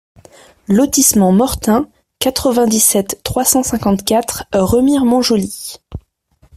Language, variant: French, Français de métropole